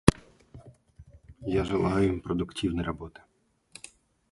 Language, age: Russian, 30-39